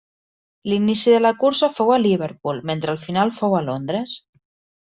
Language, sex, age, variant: Catalan, female, 30-39, Septentrional